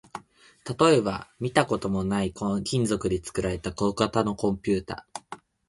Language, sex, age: Japanese, male, 19-29